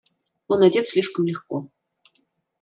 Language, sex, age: Russian, female, 30-39